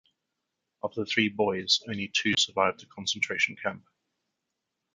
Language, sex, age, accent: English, male, 30-39, Australian English